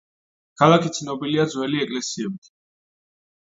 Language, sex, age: Georgian, male, 19-29